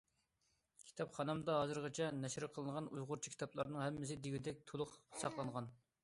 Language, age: Uyghur, 19-29